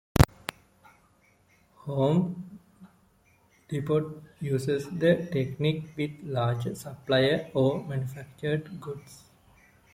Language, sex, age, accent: English, male, 19-29, India and South Asia (India, Pakistan, Sri Lanka)